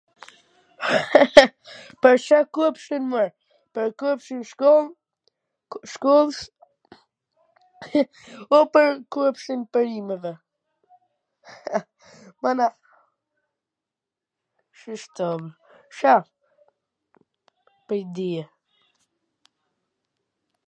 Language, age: Gheg Albanian, under 19